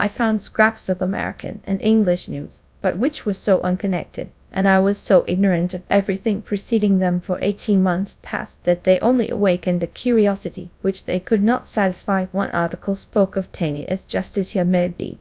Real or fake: fake